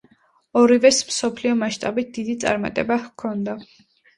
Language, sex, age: Georgian, female, 19-29